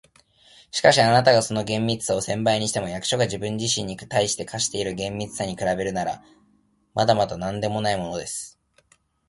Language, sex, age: Japanese, male, 19-29